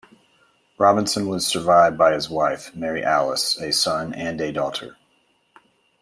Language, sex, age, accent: English, male, 40-49, United States English